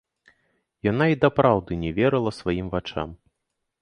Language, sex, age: Belarusian, male, 30-39